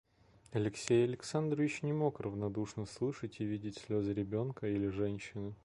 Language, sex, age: Russian, male, 30-39